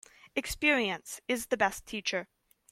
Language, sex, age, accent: English, female, 19-29, United States English